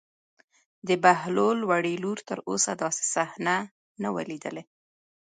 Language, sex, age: Pashto, female, 30-39